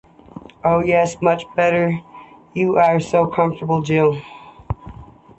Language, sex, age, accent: English, female, 30-39, United States English